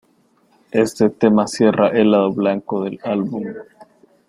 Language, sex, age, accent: Spanish, male, 19-29, América central